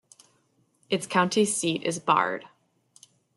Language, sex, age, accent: English, female, 19-29, United States English